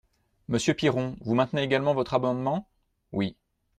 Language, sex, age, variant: French, male, 40-49, Français de métropole